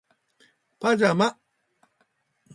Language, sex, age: Japanese, male, 60-69